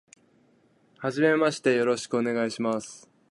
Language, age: Japanese, 30-39